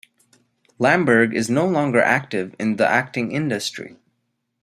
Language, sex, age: English, male, 50-59